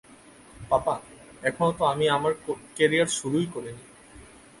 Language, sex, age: Bengali, male, 19-29